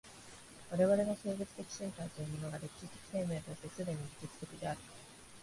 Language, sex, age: Japanese, female, 19-29